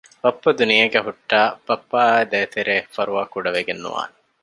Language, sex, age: Divehi, male, 19-29